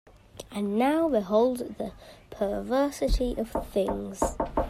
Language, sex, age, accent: English, male, under 19, England English